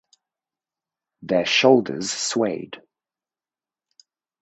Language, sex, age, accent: English, male, 30-39, United States English